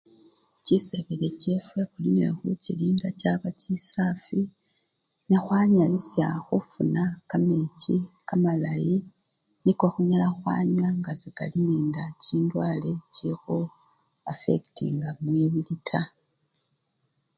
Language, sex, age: Luyia, female, 30-39